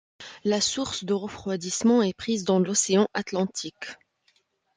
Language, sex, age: French, female, 19-29